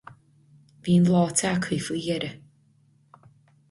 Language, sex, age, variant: Irish, female, 30-39, Gaeilge Chonnacht